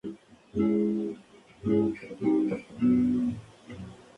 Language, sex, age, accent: Spanish, male, 19-29, México